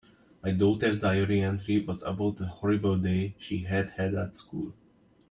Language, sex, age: English, male, 19-29